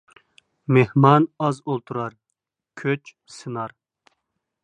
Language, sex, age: Uyghur, male, 19-29